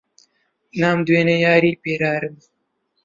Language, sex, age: Central Kurdish, male, 19-29